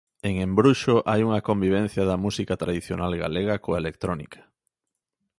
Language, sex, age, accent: Galician, male, 19-29, Normativo (estándar)